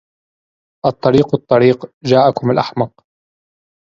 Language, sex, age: Arabic, male, 19-29